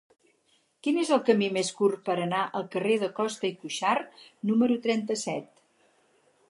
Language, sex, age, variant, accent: Catalan, female, 60-69, Central, Català central